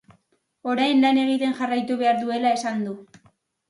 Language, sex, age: Basque, female, under 19